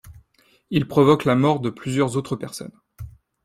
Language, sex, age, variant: French, male, 19-29, Français de métropole